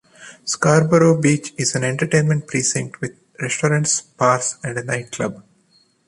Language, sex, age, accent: English, male, 30-39, India and South Asia (India, Pakistan, Sri Lanka)